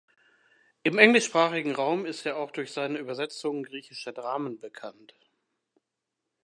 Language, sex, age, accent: German, male, 60-69, Deutschland Deutsch